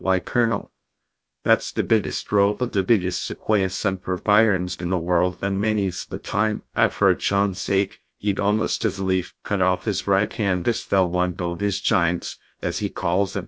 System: TTS, GlowTTS